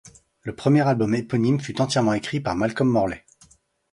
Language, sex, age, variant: French, male, 30-39, Français de métropole